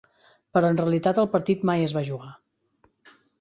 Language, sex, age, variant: Catalan, female, 30-39, Central